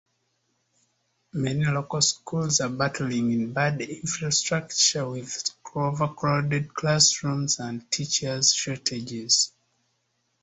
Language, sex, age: English, male, 19-29